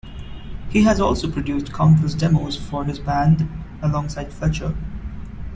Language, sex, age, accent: English, male, 19-29, India and South Asia (India, Pakistan, Sri Lanka)